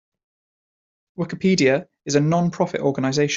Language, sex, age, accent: English, male, 19-29, Welsh English